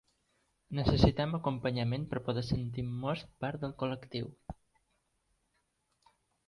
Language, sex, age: Catalan, male, 19-29